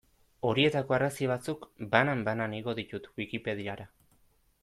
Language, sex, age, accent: Basque, male, 19-29, Erdialdekoa edo Nafarra (Gipuzkoa, Nafarroa)